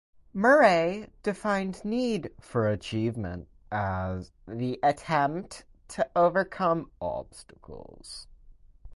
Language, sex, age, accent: English, female, under 19, United States English